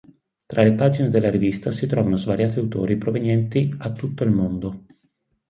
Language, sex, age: Italian, male, 40-49